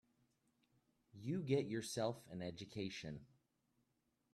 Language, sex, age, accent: English, male, 30-39, United States English